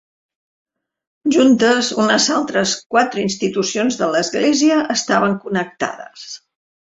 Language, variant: Catalan, Central